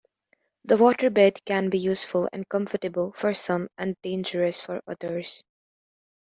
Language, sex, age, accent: English, female, under 19, United States English